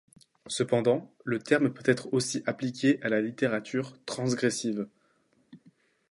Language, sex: French, male